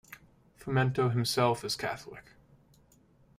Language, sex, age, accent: English, male, 19-29, United States English